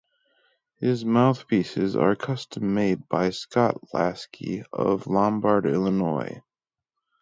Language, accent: English, United States English